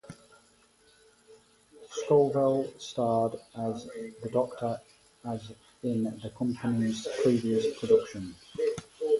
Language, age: English, 30-39